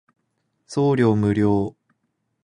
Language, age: Japanese, 19-29